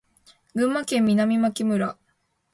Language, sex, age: Japanese, female, 19-29